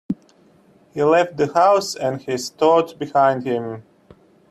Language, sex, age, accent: English, male, 40-49, Australian English